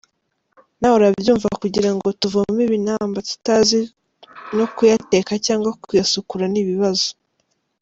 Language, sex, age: Kinyarwanda, female, under 19